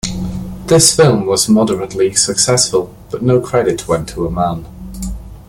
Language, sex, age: English, male, 19-29